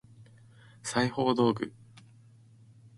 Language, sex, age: Japanese, male, 19-29